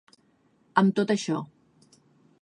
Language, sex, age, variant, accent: Catalan, female, 30-39, Central, central